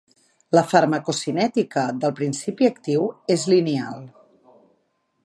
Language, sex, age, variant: Catalan, female, 50-59, Central